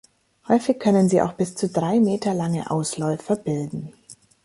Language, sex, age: German, female, 30-39